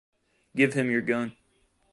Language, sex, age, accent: English, male, 19-29, United States English